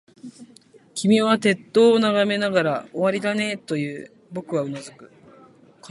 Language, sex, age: Japanese, female, 19-29